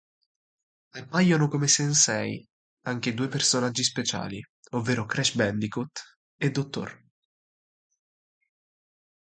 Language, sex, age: Italian, male, 19-29